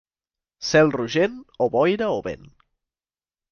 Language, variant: Catalan, Central